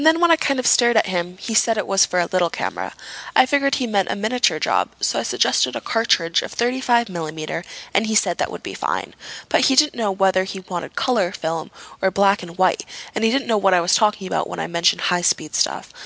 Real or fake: real